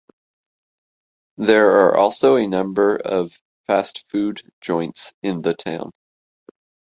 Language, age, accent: English, 30-39, Canadian English